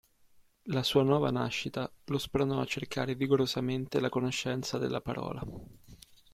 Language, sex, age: Italian, male, 19-29